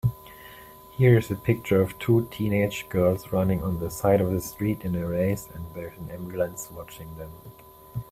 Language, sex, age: English, male, 30-39